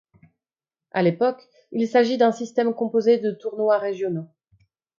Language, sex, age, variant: French, female, 30-39, Français de métropole